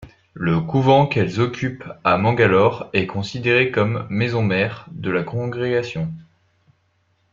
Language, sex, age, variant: French, male, 19-29, Français de métropole